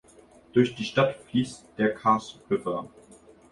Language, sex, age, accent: German, male, under 19, Deutschland Deutsch